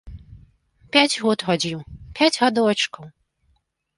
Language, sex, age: Belarusian, female, 40-49